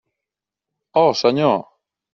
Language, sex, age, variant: Catalan, male, 30-39, Central